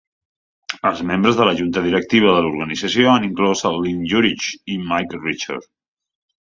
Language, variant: Catalan, Central